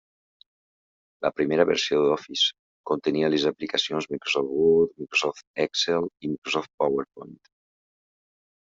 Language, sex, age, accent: Catalan, male, 40-49, valencià